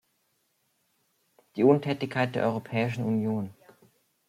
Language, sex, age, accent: German, male, under 19, Deutschland Deutsch